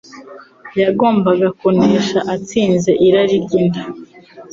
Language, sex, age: Kinyarwanda, female, 19-29